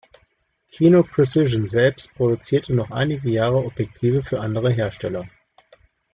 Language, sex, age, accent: German, male, 40-49, Deutschland Deutsch